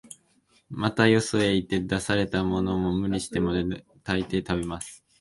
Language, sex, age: Japanese, male, under 19